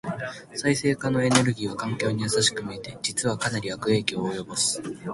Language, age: Japanese, 19-29